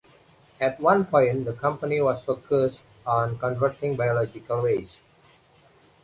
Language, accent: English, Malaysian English